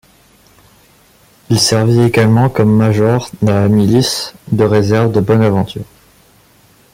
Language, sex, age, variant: French, male, 19-29, Français de métropole